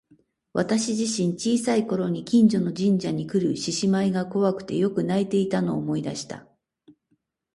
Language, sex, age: Japanese, female, 60-69